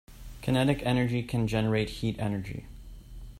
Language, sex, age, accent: English, male, 30-39, Canadian English